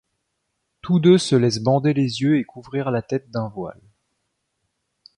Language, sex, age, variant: French, male, 30-39, Français de métropole